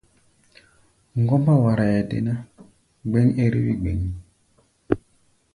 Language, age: Gbaya, 30-39